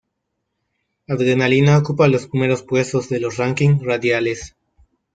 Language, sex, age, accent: Spanish, male, 19-29, México